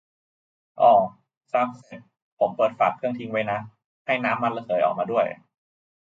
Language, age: Thai, 30-39